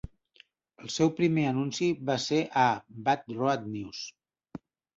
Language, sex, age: Catalan, male, 40-49